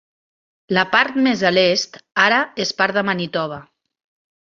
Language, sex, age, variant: Catalan, female, 50-59, Central